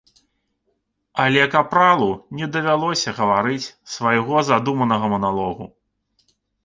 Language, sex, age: Belarusian, male, 30-39